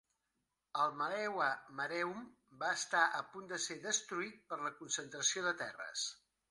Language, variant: Catalan, Central